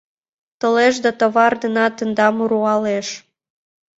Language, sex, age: Mari, female, under 19